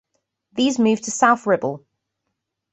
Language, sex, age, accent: English, female, 30-39, England English